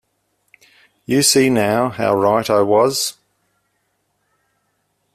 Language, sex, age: English, male, 50-59